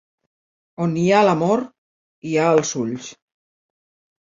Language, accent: Catalan, Barceloní